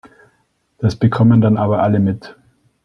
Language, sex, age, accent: German, male, 19-29, Österreichisches Deutsch